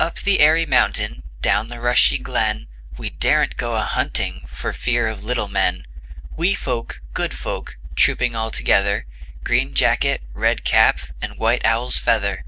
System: none